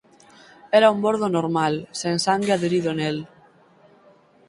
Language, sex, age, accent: Galician, female, 19-29, Atlántico (seseo e gheada)